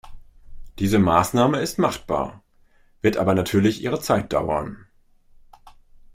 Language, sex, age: German, male, 30-39